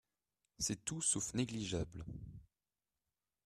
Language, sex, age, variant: French, male, under 19, Français de métropole